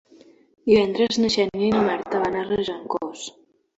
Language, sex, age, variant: Catalan, female, 19-29, Central